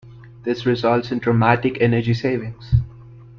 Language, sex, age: English, male, 19-29